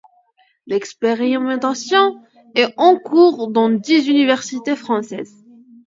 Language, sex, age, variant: French, female, under 19, Français de métropole